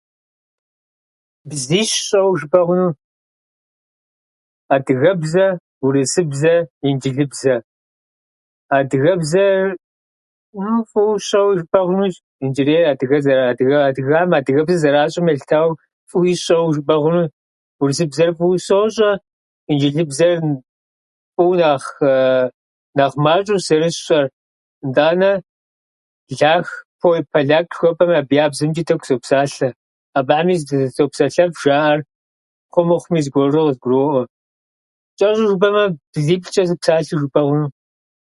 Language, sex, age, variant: Kabardian, male, 50-59, Адыгэбзэ (Къэбэрдей, Кирил, псоми зэдай)